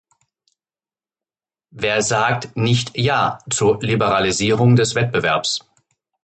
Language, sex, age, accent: German, male, 50-59, Deutschland Deutsch